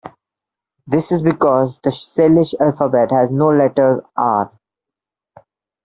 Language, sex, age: English, male, 19-29